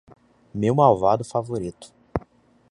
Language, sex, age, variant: Portuguese, male, 19-29, Portuguese (Brasil)